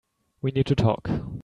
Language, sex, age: English, male, 19-29